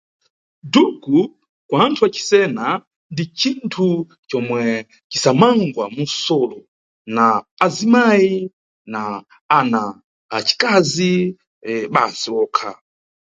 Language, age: Sena, 30-39